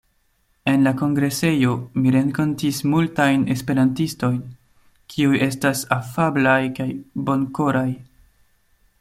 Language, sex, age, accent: Esperanto, male, 19-29, Internacia